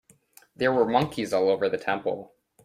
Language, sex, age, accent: English, male, under 19, United States English